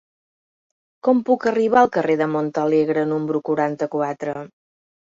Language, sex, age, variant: Catalan, female, 50-59, Central